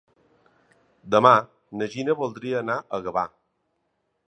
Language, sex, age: Catalan, male, 50-59